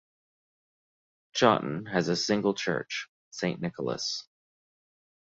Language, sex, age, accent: English, male, 30-39, United States English